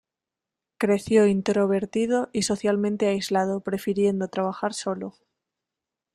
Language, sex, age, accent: Spanish, female, 19-29, España: Centro-Sur peninsular (Madrid, Toledo, Castilla-La Mancha)